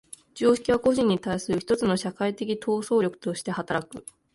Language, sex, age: Japanese, female, 19-29